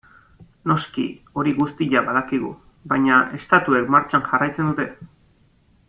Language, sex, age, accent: Basque, male, 30-39, Erdialdekoa edo Nafarra (Gipuzkoa, Nafarroa)